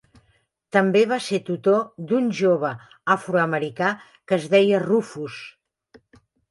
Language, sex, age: Catalan, female, 60-69